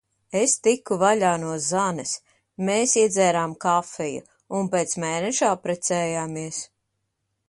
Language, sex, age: Latvian, female, 30-39